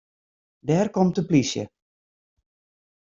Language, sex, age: Western Frisian, female, 60-69